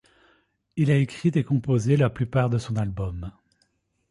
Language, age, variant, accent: French, 30-39, Français d'Europe, Français de Belgique